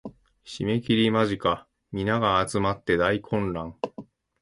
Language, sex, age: Japanese, male, 40-49